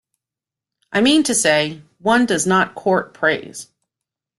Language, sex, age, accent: English, female, 40-49, United States English